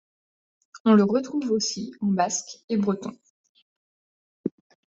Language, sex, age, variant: French, female, 19-29, Français de métropole